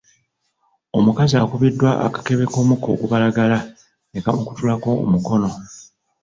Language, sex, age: Ganda, male, 40-49